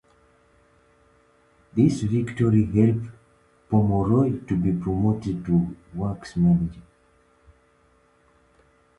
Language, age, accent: English, 30-39, United States English